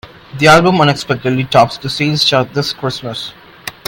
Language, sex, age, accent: English, male, 19-29, India and South Asia (India, Pakistan, Sri Lanka)